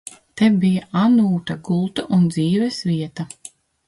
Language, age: Latvian, 30-39